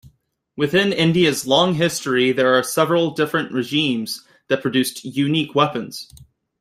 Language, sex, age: English, male, 19-29